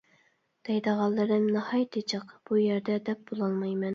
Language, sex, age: Uyghur, female, 19-29